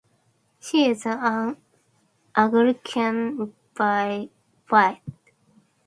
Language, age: English, 19-29